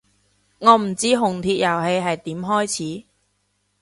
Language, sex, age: Cantonese, female, 19-29